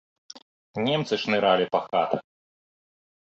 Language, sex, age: Belarusian, male, 30-39